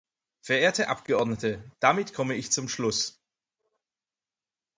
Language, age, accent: German, 30-39, Deutschland Deutsch